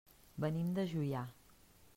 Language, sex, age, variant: Catalan, female, 50-59, Central